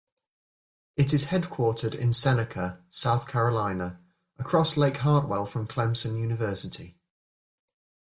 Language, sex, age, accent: English, male, 30-39, England English